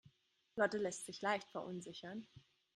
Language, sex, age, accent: German, female, 19-29, Deutschland Deutsch